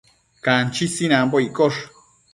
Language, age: Matsés, 40-49